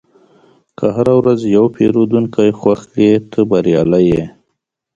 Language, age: Pashto, 30-39